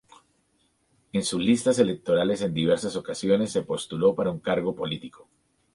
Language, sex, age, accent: Spanish, male, 40-49, Andino-Pacífico: Colombia, Perú, Ecuador, oeste de Bolivia y Venezuela andina